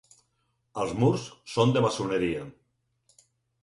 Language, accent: Catalan, Barcelona